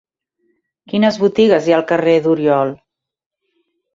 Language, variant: Catalan, Central